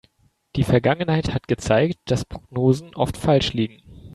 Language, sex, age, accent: German, male, 19-29, Deutschland Deutsch